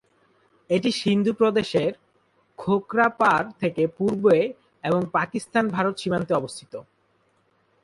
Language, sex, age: Bengali, male, 19-29